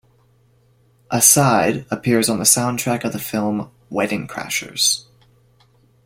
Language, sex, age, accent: English, male, 19-29, Canadian English